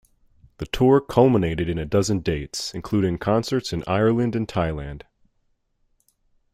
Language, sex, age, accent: English, male, 19-29, United States English